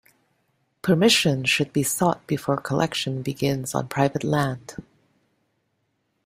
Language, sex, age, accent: English, female, 50-59, Canadian English